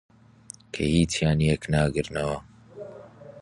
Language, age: Central Kurdish, 19-29